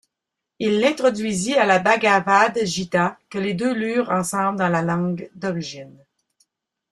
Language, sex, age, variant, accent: French, female, 50-59, Français d'Amérique du Nord, Français du Canada